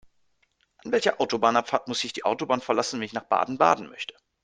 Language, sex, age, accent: German, male, 19-29, Deutschland Deutsch